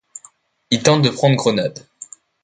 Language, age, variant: French, under 19, Français de métropole